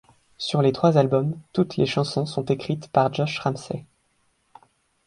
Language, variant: French, Français de métropole